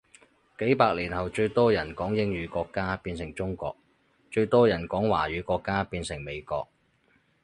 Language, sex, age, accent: Cantonese, male, 30-39, 广州音